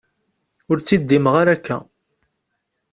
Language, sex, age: Kabyle, male, 30-39